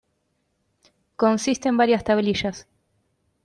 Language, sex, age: Spanish, female, 19-29